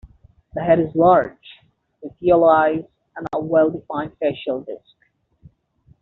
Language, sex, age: English, male, 19-29